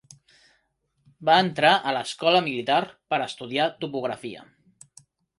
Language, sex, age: Catalan, male, 30-39